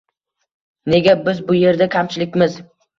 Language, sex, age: Uzbek, male, under 19